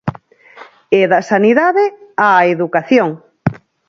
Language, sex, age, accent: Galician, female, 50-59, Normativo (estándar)